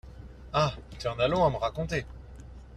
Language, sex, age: French, male, 30-39